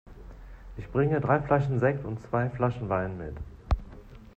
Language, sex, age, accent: German, male, 30-39, Deutschland Deutsch